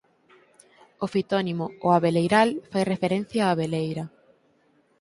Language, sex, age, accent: Galician, female, under 19, Normativo (estándar)